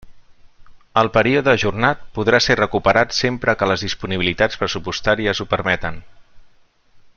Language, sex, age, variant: Catalan, male, 40-49, Central